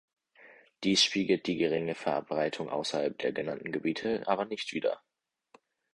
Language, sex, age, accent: German, male, 19-29, Deutschland Deutsch